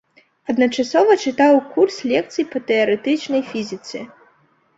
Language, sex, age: Belarusian, female, under 19